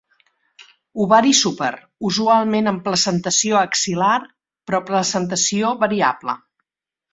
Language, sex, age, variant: Catalan, female, 50-59, Central